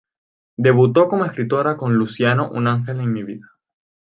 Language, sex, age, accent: Spanish, male, 19-29, España: Islas Canarias